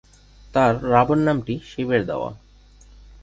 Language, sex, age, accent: Bengali, male, 19-29, Native